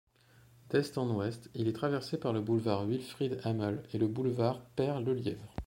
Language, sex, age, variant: French, male, under 19, Français de métropole